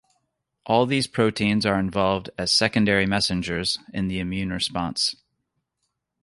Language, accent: English, United States English